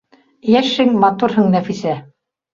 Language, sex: Bashkir, female